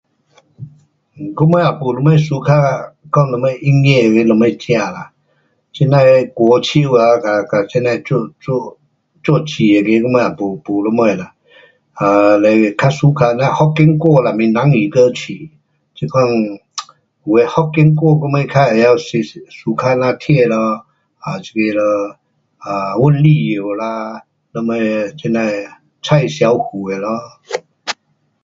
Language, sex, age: Pu-Xian Chinese, male, 60-69